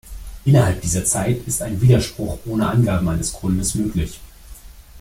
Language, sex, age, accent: German, male, 30-39, Deutschland Deutsch